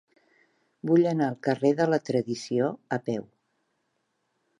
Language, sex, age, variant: Catalan, female, 40-49, Central